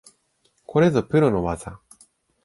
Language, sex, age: Japanese, male, 19-29